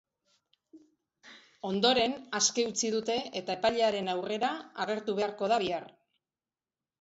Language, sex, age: Basque, male, 50-59